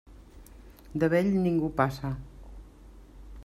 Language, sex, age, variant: Catalan, female, 60-69, Central